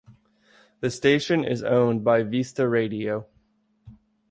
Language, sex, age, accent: English, male, 30-39, United States English